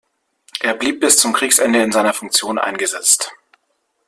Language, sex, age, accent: German, male, 30-39, Deutschland Deutsch